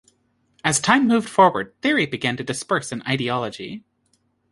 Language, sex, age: English, female, 30-39